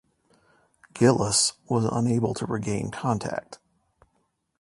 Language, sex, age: English, male, 40-49